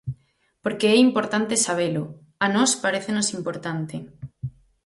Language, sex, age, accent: Galician, female, 19-29, Normativo (estándar)